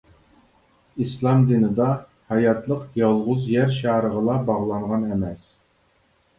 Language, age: Uyghur, 40-49